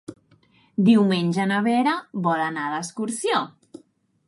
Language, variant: Catalan, Central